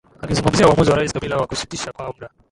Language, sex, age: Swahili, male, 19-29